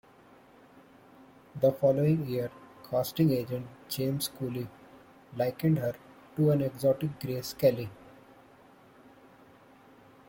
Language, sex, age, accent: English, male, 19-29, India and South Asia (India, Pakistan, Sri Lanka)